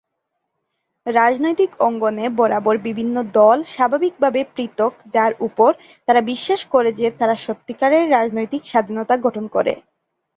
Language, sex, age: Bengali, female, 19-29